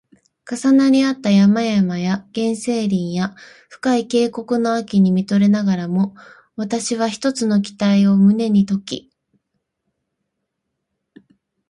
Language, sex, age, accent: Japanese, female, 19-29, 標準語